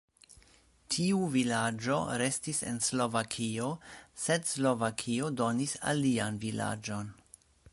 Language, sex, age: Esperanto, male, 40-49